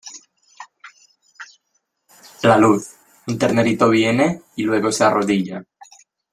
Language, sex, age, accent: Spanish, male, under 19, España: Centro-Sur peninsular (Madrid, Toledo, Castilla-La Mancha)